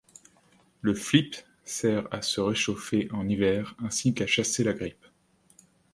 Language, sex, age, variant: French, male, 30-39, Français de métropole